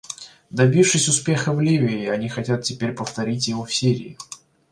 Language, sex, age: Russian, male, 19-29